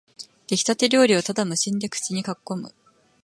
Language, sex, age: Japanese, female, 19-29